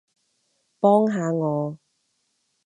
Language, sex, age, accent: Cantonese, female, 30-39, 广州音